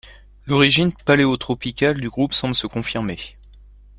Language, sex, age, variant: French, male, 30-39, Français de métropole